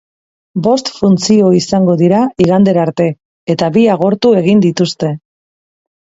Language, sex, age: Basque, female, 40-49